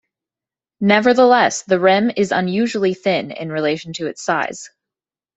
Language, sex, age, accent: English, female, 19-29, United States English